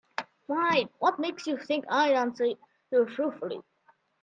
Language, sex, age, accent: English, male, 19-29, United States English